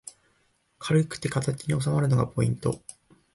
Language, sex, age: Japanese, male, 19-29